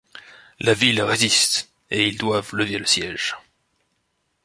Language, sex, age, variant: French, male, 19-29, Français de métropole